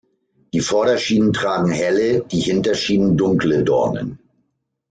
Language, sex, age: German, male, 60-69